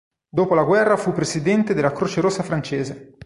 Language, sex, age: Italian, male, 40-49